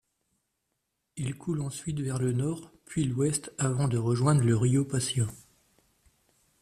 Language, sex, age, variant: French, male, 40-49, Français de métropole